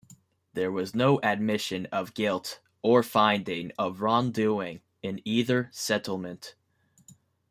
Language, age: English, 19-29